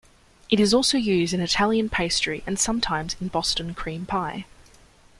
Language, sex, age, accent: English, female, 19-29, Australian English